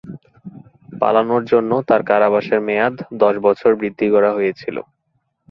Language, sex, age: Bengali, male, 19-29